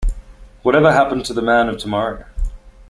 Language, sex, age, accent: English, male, 19-29, Australian English